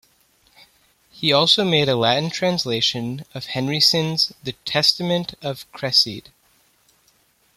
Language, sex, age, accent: English, male, 19-29, United States English